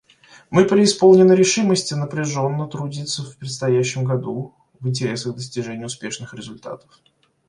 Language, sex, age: Russian, male, 19-29